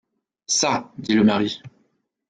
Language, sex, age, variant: French, male, 30-39, Français de métropole